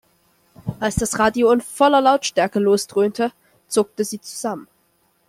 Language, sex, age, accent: German, male, under 19, Deutschland Deutsch